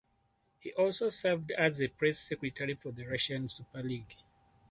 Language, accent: English, Southern African (South Africa, Zimbabwe, Namibia)